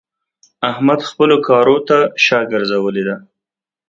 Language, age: Pashto, 30-39